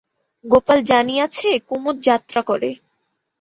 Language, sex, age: Bengali, female, 19-29